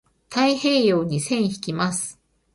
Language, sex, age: Japanese, female, 50-59